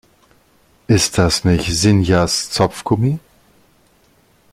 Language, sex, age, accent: German, male, 40-49, Deutschland Deutsch